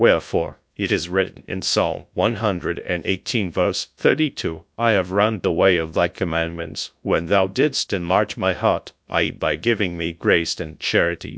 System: TTS, GradTTS